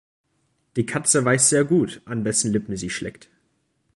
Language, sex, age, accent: German, male, under 19, Deutschland Deutsch